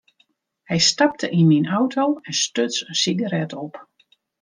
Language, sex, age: Western Frisian, female, 60-69